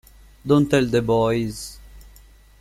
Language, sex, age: English, male, 19-29